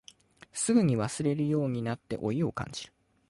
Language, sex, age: Japanese, male, 19-29